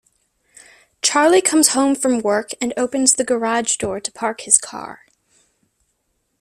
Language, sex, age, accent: English, female, under 19, United States English